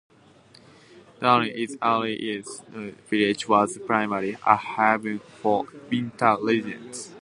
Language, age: English, under 19